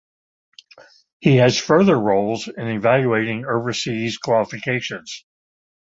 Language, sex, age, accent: English, male, 70-79, England English